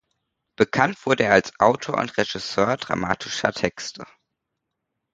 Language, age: German, 19-29